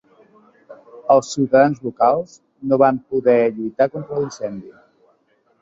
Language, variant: Catalan, Central